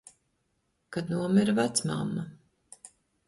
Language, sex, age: Latvian, female, 50-59